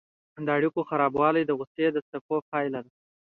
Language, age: Pashto, 19-29